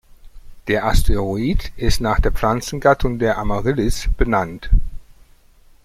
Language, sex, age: German, male, 50-59